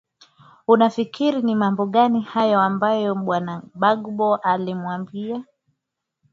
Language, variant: Swahili, Kiswahili cha Bara ya Kenya